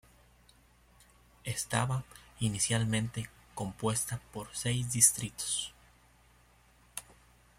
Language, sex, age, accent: Spanish, male, 19-29, América central